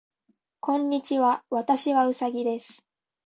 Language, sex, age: Japanese, female, 19-29